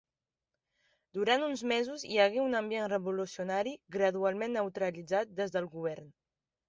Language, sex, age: Catalan, female, 19-29